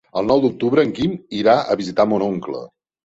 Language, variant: Catalan, Central